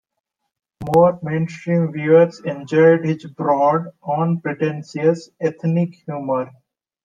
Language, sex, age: English, male, 19-29